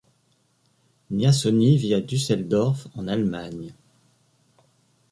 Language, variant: French, Français de métropole